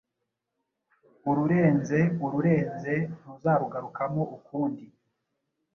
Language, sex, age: Kinyarwanda, male, 19-29